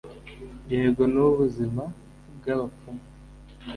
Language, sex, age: Kinyarwanda, male, 19-29